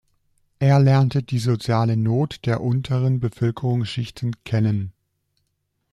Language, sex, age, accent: German, male, 40-49, Deutschland Deutsch